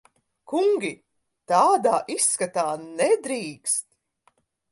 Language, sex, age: Latvian, female, 40-49